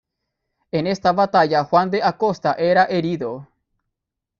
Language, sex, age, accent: Spanish, male, 19-29, América central